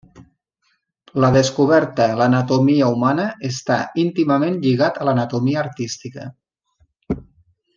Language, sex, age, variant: Catalan, male, 40-49, Nord-Occidental